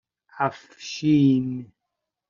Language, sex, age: Persian, male, 30-39